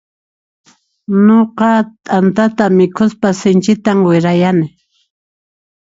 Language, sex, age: Puno Quechua, female, 60-69